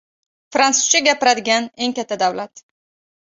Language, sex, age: Uzbek, female, 30-39